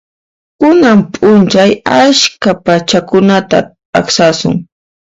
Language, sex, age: Puno Quechua, female, 19-29